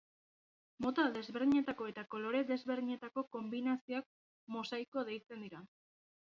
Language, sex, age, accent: Basque, female, 19-29, Erdialdekoa edo Nafarra (Gipuzkoa, Nafarroa)